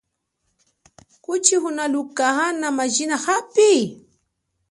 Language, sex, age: Chokwe, female, 30-39